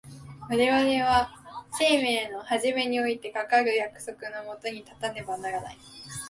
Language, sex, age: Japanese, female, 19-29